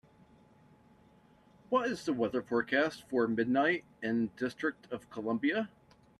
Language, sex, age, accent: English, male, 40-49, United States English